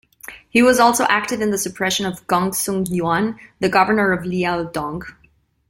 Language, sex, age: English, female, 30-39